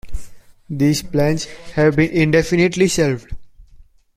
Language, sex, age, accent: English, male, 19-29, India and South Asia (India, Pakistan, Sri Lanka)